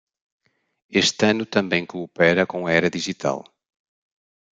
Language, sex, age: Portuguese, male, 40-49